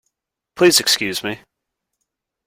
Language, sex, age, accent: English, male, 19-29, United States English